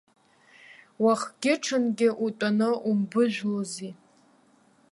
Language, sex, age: Abkhazian, female, under 19